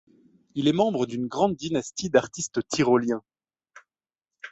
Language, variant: French, Français de métropole